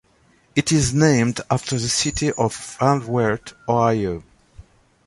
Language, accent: English, England English